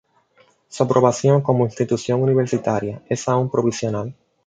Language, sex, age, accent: Spanish, male, 19-29, Caribe: Cuba, Venezuela, Puerto Rico, República Dominicana, Panamá, Colombia caribeña, México caribeño, Costa del golfo de México